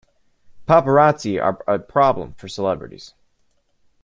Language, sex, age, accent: English, male, 19-29, United States English